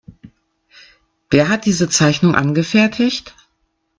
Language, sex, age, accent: German, female, 50-59, Deutschland Deutsch